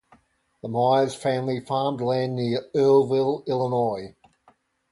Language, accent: English, Australian English